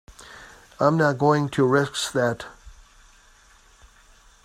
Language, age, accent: English, 40-49, United States English